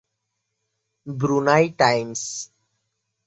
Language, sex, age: Bengali, male, 19-29